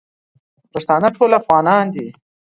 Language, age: Pashto, under 19